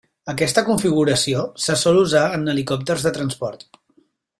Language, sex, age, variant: Catalan, male, 30-39, Central